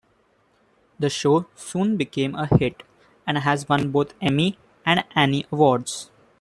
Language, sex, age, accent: English, male, 19-29, India and South Asia (India, Pakistan, Sri Lanka)